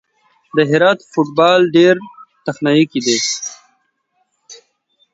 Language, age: Pashto, 19-29